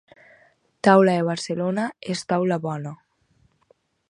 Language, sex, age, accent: Catalan, female, under 19, valencià